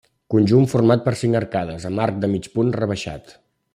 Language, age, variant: Catalan, 40-49, Central